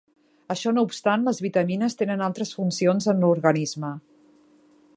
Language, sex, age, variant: Catalan, female, 40-49, Central